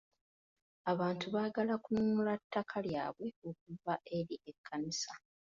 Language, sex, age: Ganda, female, 30-39